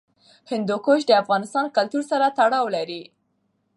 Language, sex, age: Pashto, female, under 19